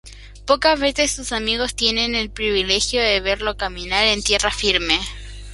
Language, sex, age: Spanish, male, under 19